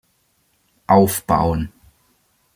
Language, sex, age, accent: German, male, under 19, Deutschland Deutsch